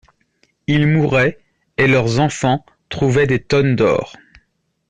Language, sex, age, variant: French, male, 30-39, Français de métropole